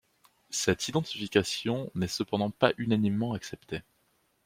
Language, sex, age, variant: French, male, 19-29, Français de métropole